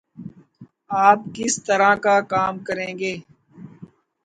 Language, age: Urdu, 40-49